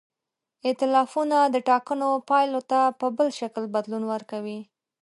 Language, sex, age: Pashto, female, 19-29